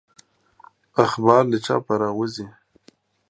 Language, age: Pashto, 30-39